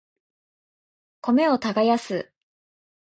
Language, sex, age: Japanese, female, 19-29